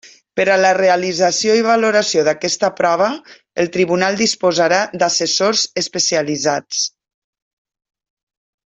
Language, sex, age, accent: Catalan, female, 50-59, valencià